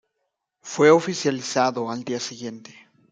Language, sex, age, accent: Spanish, male, 19-29, México